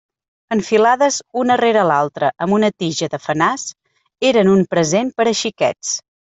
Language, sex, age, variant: Catalan, female, 30-39, Central